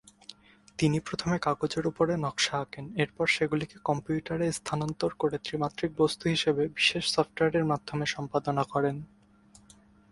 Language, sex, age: Bengali, male, 19-29